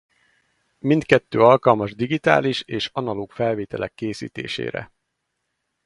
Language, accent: Hungarian, budapesti